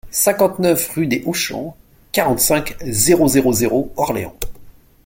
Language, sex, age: French, male, 19-29